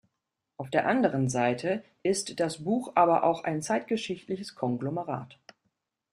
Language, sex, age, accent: German, female, 40-49, Deutschland Deutsch